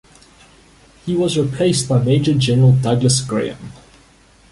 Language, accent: English, Southern African (South Africa, Zimbabwe, Namibia)